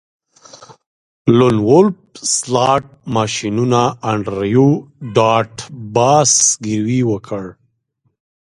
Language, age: Pashto, 30-39